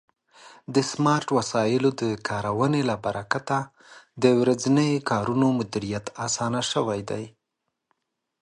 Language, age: Pashto, 30-39